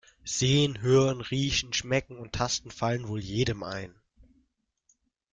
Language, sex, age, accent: German, male, 19-29, Deutschland Deutsch